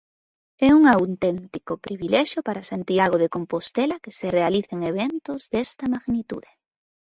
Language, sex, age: Galician, female, 30-39